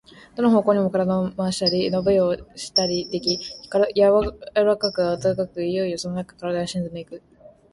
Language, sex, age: Japanese, female, 19-29